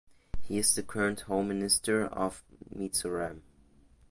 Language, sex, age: English, male, under 19